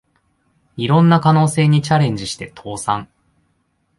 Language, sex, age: Japanese, male, 30-39